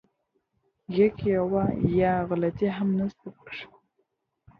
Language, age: Pashto, under 19